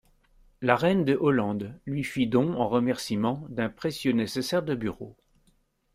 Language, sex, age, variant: French, male, 60-69, Français de métropole